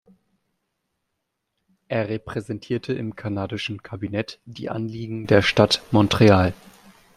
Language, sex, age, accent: German, male, 19-29, Deutschland Deutsch